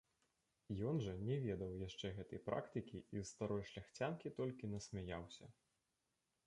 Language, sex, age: Belarusian, male, 19-29